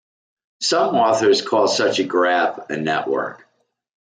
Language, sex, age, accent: English, male, 60-69, United States English